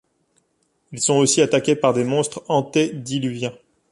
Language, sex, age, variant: French, male, 19-29, Français de métropole